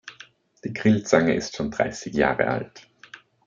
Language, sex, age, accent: German, male, 30-39, Österreichisches Deutsch